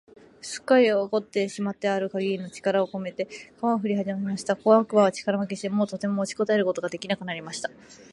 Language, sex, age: Japanese, female, 19-29